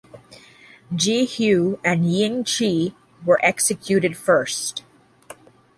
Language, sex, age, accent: English, female, 40-49, United States English